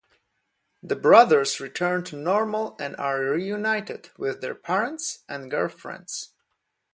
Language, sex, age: English, male, 30-39